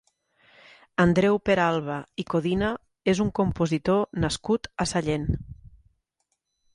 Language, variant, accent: Catalan, Nord-Occidental, Lleidatà